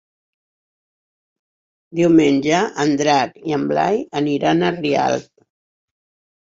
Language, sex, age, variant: Catalan, female, 70-79, Central